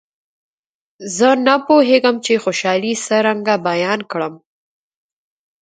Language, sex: Pashto, female